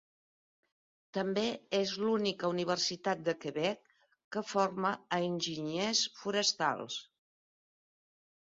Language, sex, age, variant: Catalan, female, 60-69, Central